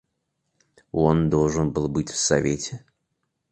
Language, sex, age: Russian, male, 19-29